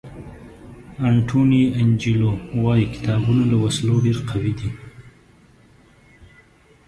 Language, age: Pashto, 30-39